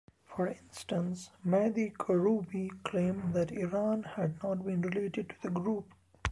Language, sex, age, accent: English, male, 19-29, India and South Asia (India, Pakistan, Sri Lanka)